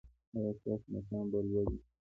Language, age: Pashto, 19-29